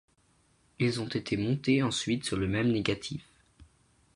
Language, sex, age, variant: French, male, under 19, Français de métropole